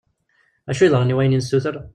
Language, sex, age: Kabyle, male, 19-29